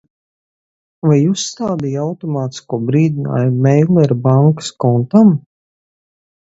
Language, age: Latvian, 40-49